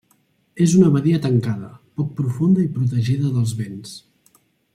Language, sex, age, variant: Catalan, male, 19-29, Central